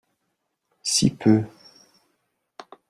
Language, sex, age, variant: French, male, 40-49, Français de métropole